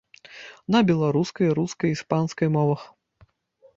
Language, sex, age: Belarusian, male, 30-39